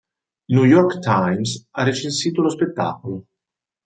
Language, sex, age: Italian, male, 30-39